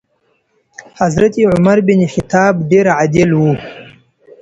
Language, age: Pashto, 19-29